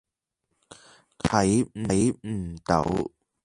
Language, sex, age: Cantonese, male, under 19